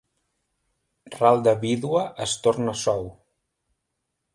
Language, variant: Catalan, Central